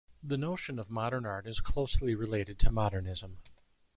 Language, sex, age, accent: English, male, 50-59, United States English